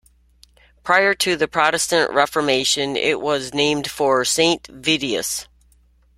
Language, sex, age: English, female, 60-69